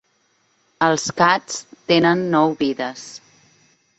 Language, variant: Catalan, Nord-Occidental